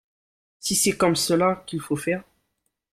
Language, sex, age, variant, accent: French, male, 19-29, Français des départements et régions d'outre-mer, Français de La Réunion